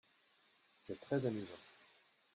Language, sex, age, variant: French, male, 30-39, Français de métropole